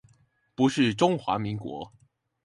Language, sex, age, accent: Chinese, male, 19-29, 出生地：臺北市